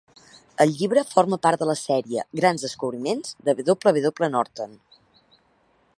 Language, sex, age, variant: Catalan, female, 40-49, Central